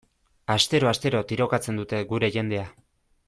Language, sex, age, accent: Basque, male, 19-29, Erdialdekoa edo Nafarra (Gipuzkoa, Nafarroa)